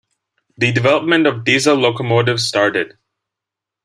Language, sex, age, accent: English, male, under 19, India and South Asia (India, Pakistan, Sri Lanka)